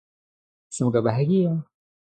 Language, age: Indonesian, 19-29